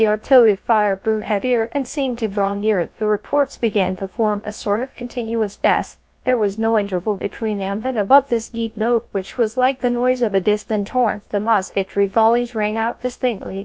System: TTS, GlowTTS